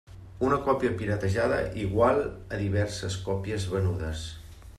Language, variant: Catalan, Central